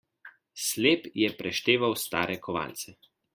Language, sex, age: Slovenian, male, 19-29